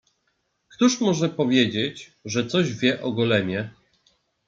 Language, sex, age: Polish, male, 30-39